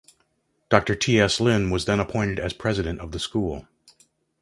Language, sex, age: English, male, 60-69